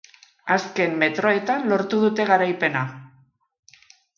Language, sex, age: Basque, female, 60-69